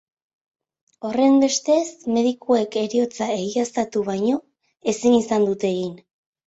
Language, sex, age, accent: Basque, female, 19-29, Nafar-lapurtarra edo Zuberotarra (Lapurdi, Nafarroa Beherea, Zuberoa)